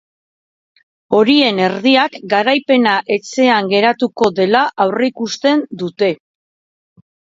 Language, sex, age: Basque, female, 40-49